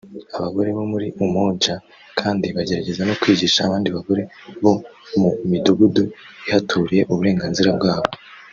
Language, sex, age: Kinyarwanda, male, 19-29